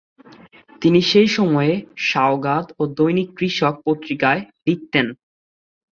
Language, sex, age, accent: Bengali, male, 19-29, Bangladeshi